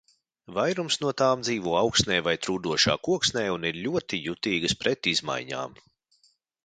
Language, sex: Latvian, male